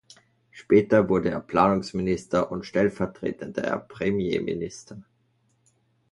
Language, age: German, 30-39